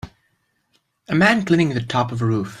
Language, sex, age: English, male, 19-29